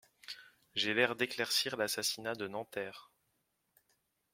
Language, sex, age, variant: French, male, 19-29, Français de métropole